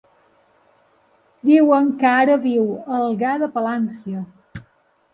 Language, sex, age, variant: Catalan, female, 50-59, Balear